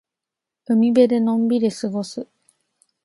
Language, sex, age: Japanese, female, 19-29